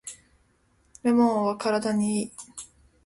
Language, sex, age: Japanese, female, under 19